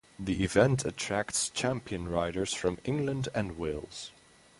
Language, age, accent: English, 19-29, United States English; England English